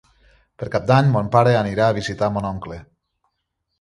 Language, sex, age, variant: Catalan, male, 40-49, Central